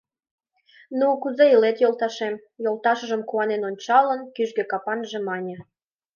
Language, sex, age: Mari, female, 19-29